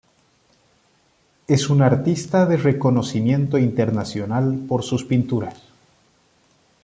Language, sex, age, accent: Spanish, male, 30-39, Andino-Pacífico: Colombia, Perú, Ecuador, oeste de Bolivia y Venezuela andina